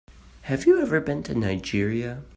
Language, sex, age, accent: English, male, under 19, United States English